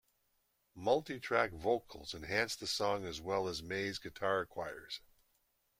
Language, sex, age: English, male, 60-69